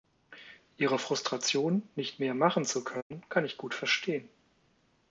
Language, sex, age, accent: German, male, 40-49, Deutschland Deutsch